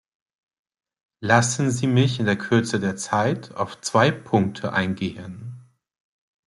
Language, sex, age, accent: German, male, 19-29, Deutschland Deutsch